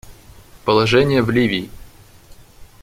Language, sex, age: Russian, male, 19-29